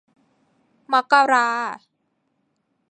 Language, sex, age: Thai, female, 19-29